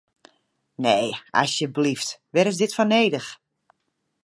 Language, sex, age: Western Frisian, female, 40-49